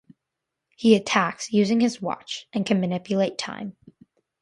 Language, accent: English, United States English